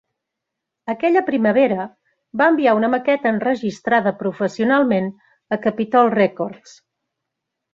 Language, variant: Catalan, Central